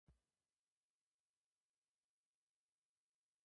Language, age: Japanese, 19-29